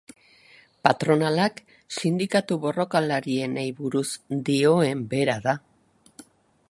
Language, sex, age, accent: Basque, female, 60-69, Erdialdekoa edo Nafarra (Gipuzkoa, Nafarroa)